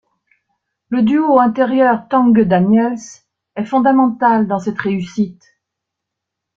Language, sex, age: French, female, 70-79